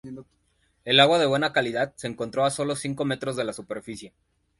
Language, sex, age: Spanish, male, 30-39